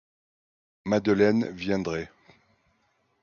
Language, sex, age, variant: French, male, 40-49, Français de métropole